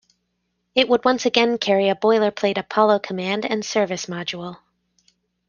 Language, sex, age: English, female, 30-39